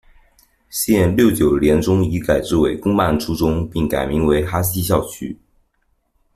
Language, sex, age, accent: Chinese, male, under 19, 出生地：福建省